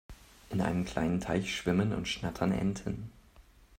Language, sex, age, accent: German, male, 19-29, Deutschland Deutsch